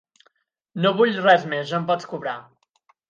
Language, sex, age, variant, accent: Catalan, male, 19-29, Central, central